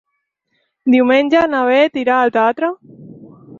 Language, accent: Catalan, nord-oriental